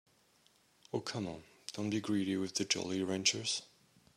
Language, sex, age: English, male, 30-39